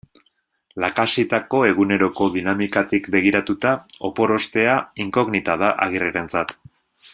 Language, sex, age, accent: Basque, male, 30-39, Mendebalekoa (Araba, Bizkaia, Gipuzkoako mendebaleko herri batzuk)